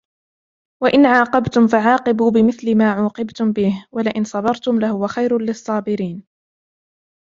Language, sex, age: Arabic, female, 19-29